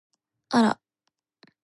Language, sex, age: Japanese, female, under 19